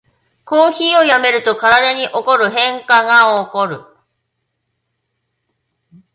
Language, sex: Japanese, female